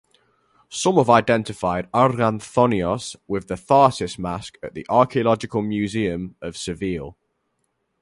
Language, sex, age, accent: English, male, 90+, England English